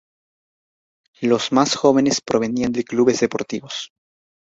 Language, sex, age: Spanish, male, under 19